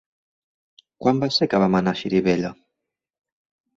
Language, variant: Catalan, Central